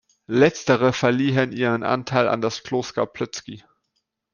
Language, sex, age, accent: German, male, 19-29, Deutschland Deutsch